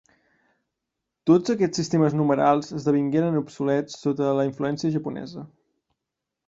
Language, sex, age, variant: Catalan, male, 19-29, Central